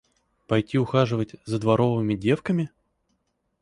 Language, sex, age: Russian, male, 30-39